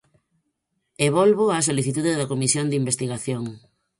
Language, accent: Galician, Normativo (estándar)